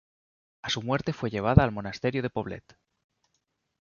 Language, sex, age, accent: Spanish, male, 30-39, España: Norte peninsular (Asturias, Castilla y León, Cantabria, País Vasco, Navarra, Aragón, La Rioja, Guadalajara, Cuenca)